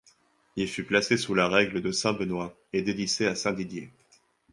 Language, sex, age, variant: French, male, 19-29, Français de métropole